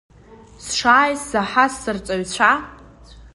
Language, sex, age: Abkhazian, female, under 19